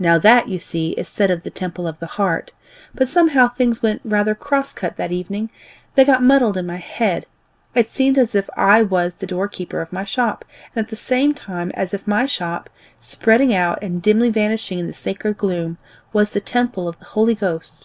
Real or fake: real